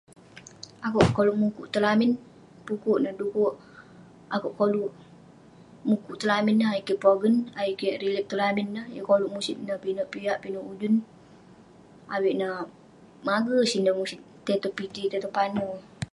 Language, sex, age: Western Penan, female, under 19